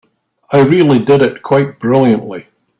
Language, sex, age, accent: English, male, 50-59, Scottish English